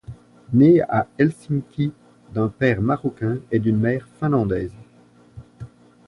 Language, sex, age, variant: French, male, 50-59, Français de métropole